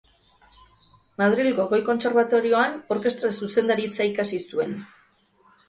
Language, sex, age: Basque, female, 50-59